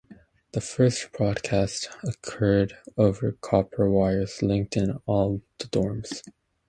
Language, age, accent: English, 19-29, United States English